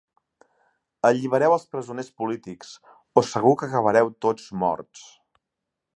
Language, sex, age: Catalan, male, 40-49